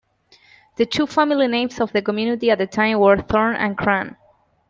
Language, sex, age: English, female, 19-29